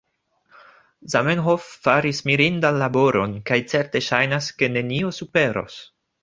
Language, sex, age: Esperanto, male, 19-29